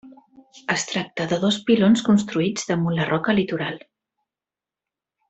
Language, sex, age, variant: Catalan, female, 50-59, Central